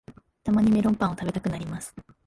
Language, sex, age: Japanese, female, 19-29